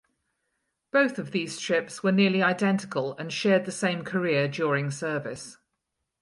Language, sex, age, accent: English, female, 50-59, Welsh English